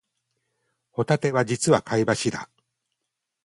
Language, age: Japanese, 60-69